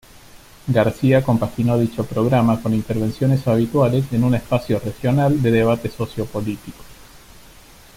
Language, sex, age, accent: Spanish, male, 40-49, Rioplatense: Argentina, Uruguay, este de Bolivia, Paraguay